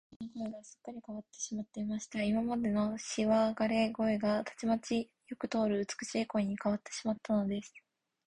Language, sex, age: Japanese, female, 19-29